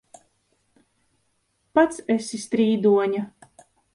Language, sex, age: Latvian, female, 40-49